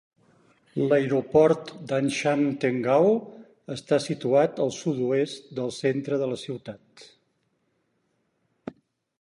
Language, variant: Catalan, Central